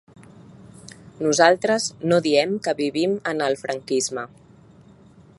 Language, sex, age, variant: Catalan, female, 30-39, Central